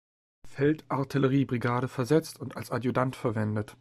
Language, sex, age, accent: German, male, 30-39, Deutschland Deutsch